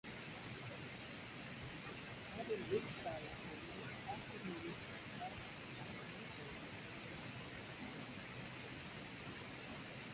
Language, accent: English, United States English